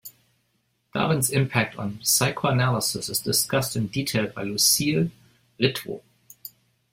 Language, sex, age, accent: English, male, 40-49, United States English